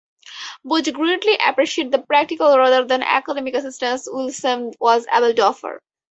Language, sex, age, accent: English, female, 19-29, United States English